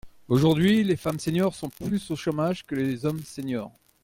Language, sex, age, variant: French, male, 40-49, Français de métropole